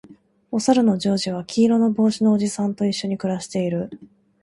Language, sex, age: Japanese, female, 19-29